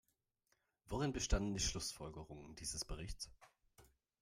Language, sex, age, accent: German, male, 30-39, Deutschland Deutsch